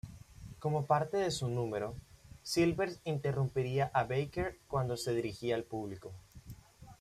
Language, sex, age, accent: Spanish, male, 19-29, Caribe: Cuba, Venezuela, Puerto Rico, República Dominicana, Panamá, Colombia caribeña, México caribeño, Costa del golfo de México